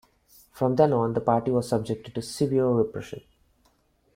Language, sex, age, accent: English, male, 19-29, India and South Asia (India, Pakistan, Sri Lanka)